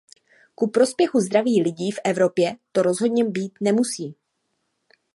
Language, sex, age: Czech, female, 30-39